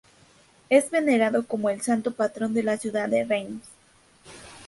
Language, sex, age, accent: Spanish, female, 19-29, México